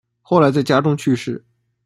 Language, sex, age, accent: Chinese, male, 19-29, 出生地：江苏省